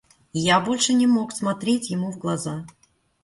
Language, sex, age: Russian, female, 40-49